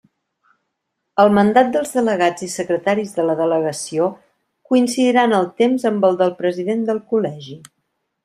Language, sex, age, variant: Catalan, female, 40-49, Central